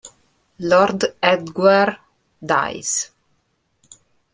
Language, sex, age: Italian, female, 19-29